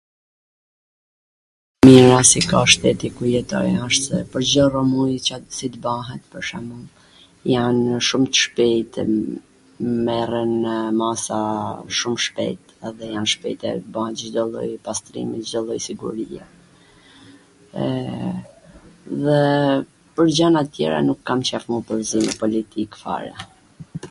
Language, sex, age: Gheg Albanian, female, 40-49